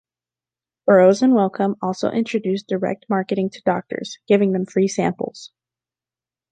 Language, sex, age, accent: English, female, under 19, United States English